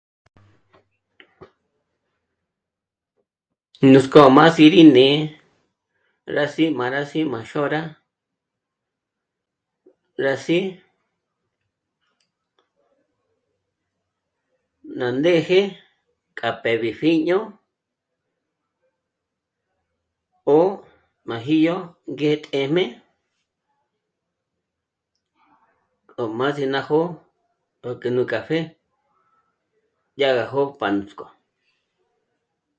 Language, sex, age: Michoacán Mazahua, female, 60-69